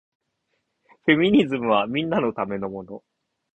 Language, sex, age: Japanese, male, 19-29